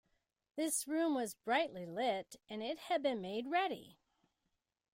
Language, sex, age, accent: English, female, 60-69, United States English